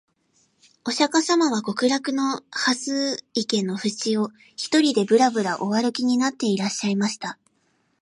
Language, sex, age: Japanese, female, 19-29